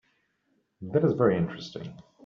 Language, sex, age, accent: English, male, 19-29, England English